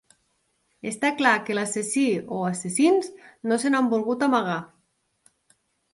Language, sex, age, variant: Catalan, female, 30-39, Nord-Occidental